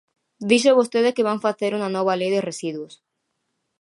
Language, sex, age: Galician, female, 19-29